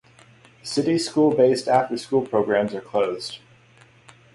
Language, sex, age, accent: English, male, 19-29, United States English